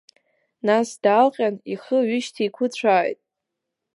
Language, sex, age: Abkhazian, female, under 19